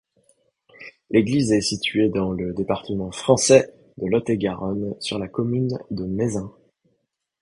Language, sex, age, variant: French, male, 30-39, Français de métropole